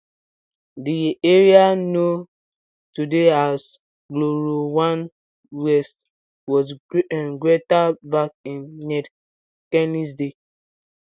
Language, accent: English, United States English